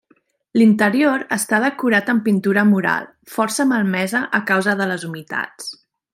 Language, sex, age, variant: Catalan, female, 30-39, Central